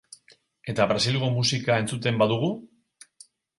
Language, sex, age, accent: Basque, male, 40-49, Mendebalekoa (Araba, Bizkaia, Gipuzkoako mendebaleko herri batzuk)